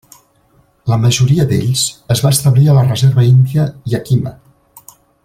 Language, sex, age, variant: Catalan, male, 60-69, Central